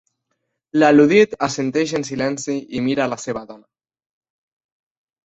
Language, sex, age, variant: Catalan, male, 19-29, Nord-Occidental